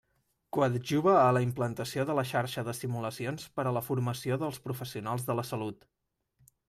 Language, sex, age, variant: Catalan, male, 19-29, Central